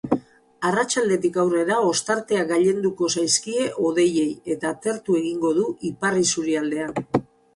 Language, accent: Basque, Mendebalekoa (Araba, Bizkaia, Gipuzkoako mendebaleko herri batzuk)